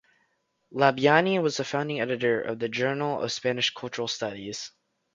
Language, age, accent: English, under 19, United States English